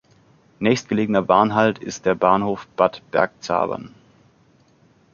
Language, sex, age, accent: German, male, 30-39, Deutschland Deutsch